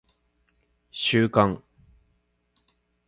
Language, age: Japanese, 40-49